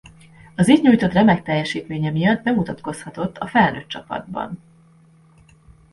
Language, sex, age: Hungarian, female, 40-49